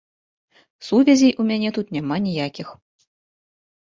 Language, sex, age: Belarusian, female, 19-29